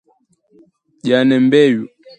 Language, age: Swahili, 19-29